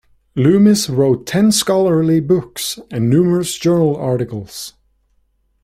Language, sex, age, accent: English, male, 19-29, United States English